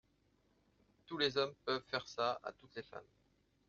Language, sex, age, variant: French, male, 30-39, Français de métropole